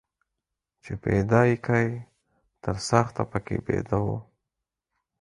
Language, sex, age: Pashto, male, 40-49